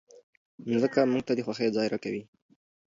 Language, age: Pashto, 19-29